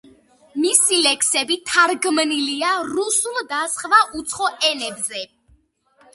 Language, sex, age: Georgian, female, under 19